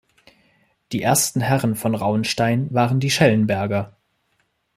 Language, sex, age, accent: German, male, 19-29, Deutschland Deutsch